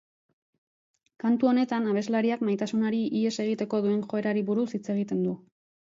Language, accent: Basque, Erdialdekoa edo Nafarra (Gipuzkoa, Nafarroa)